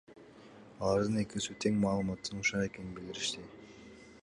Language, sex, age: Kyrgyz, male, 19-29